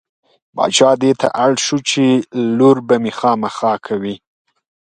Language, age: Pashto, 19-29